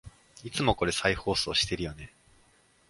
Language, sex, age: Japanese, male, 19-29